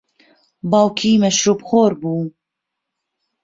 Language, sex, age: Central Kurdish, female, 30-39